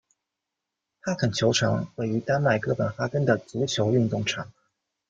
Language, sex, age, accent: Chinese, male, 40-49, 出生地：上海市